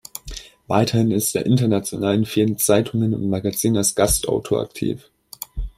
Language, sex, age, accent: German, male, under 19, Deutschland Deutsch